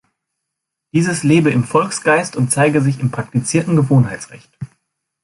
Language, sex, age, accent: German, male, 19-29, Deutschland Deutsch